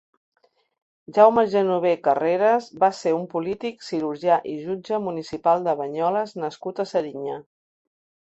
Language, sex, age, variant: Catalan, female, 50-59, Central